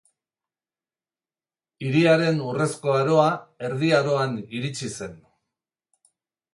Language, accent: Basque, Erdialdekoa edo Nafarra (Gipuzkoa, Nafarroa)